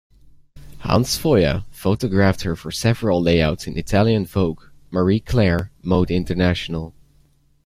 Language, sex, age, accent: English, male, under 19, United States English